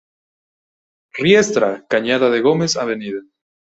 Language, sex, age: Spanish, male, 19-29